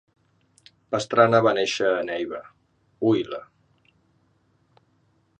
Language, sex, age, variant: Catalan, male, 50-59, Central